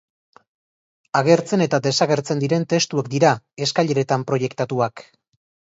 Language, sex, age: Basque, male, 30-39